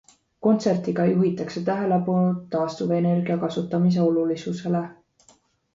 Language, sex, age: Estonian, female, 19-29